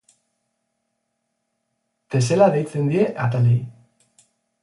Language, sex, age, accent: Basque, male, 40-49, Mendebalekoa (Araba, Bizkaia, Gipuzkoako mendebaleko herri batzuk)